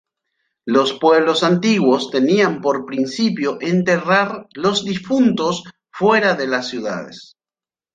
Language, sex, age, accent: Spanish, male, 40-49, Rioplatense: Argentina, Uruguay, este de Bolivia, Paraguay